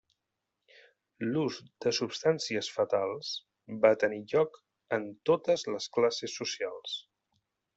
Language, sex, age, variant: Catalan, male, 40-49, Central